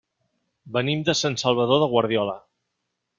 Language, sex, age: Catalan, male, 40-49